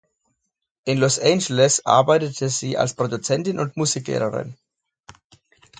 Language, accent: German, Deutschland Deutsch